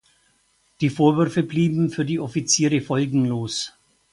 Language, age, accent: German, 70-79, Deutschland Deutsch